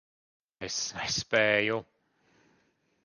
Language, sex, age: Latvian, male, 30-39